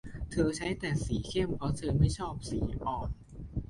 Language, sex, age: Thai, male, 19-29